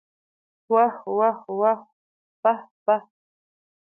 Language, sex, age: Pashto, female, 19-29